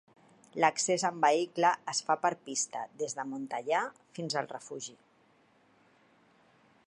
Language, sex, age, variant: Catalan, female, 40-49, Central